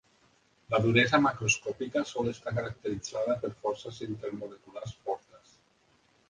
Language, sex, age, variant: Catalan, male, 50-59, Central